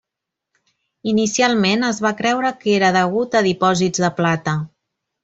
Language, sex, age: Catalan, female, 40-49